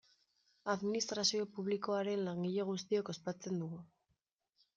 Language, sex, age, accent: Basque, female, 19-29, Mendebalekoa (Araba, Bizkaia, Gipuzkoako mendebaleko herri batzuk)